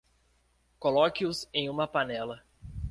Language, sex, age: Portuguese, male, 19-29